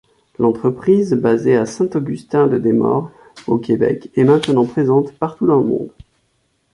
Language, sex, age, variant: French, male, 40-49, Français de métropole